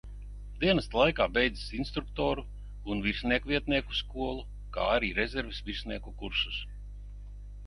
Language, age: Latvian, 60-69